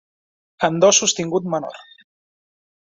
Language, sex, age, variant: Catalan, male, 30-39, Central